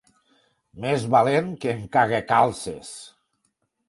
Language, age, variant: Catalan, 60-69, Tortosí